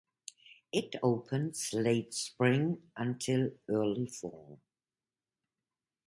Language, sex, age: English, female, 50-59